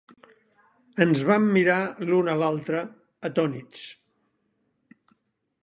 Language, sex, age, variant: Catalan, male, 70-79, Central